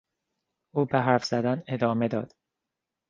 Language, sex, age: Persian, male, 30-39